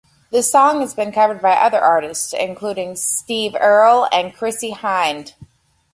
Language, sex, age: English, female, 19-29